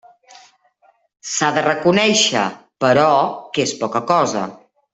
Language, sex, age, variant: Catalan, female, 50-59, Central